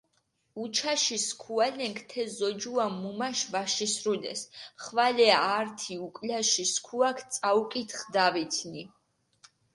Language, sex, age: Mingrelian, female, 19-29